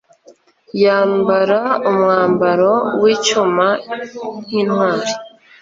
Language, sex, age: Kinyarwanda, female, 40-49